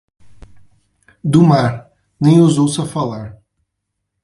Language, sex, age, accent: Portuguese, male, 19-29, Paulista